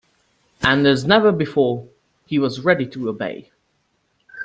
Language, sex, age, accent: English, male, under 19, England English